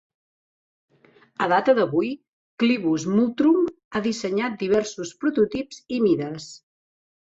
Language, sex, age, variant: Catalan, female, 40-49, Central